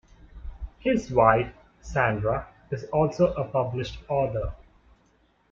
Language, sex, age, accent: English, male, 30-39, India and South Asia (India, Pakistan, Sri Lanka)